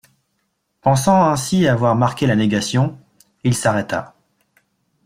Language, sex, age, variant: French, male, 40-49, Français de métropole